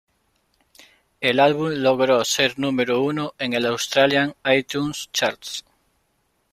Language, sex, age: Spanish, male, 30-39